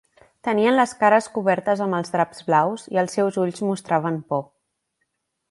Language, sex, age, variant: Catalan, female, 19-29, Central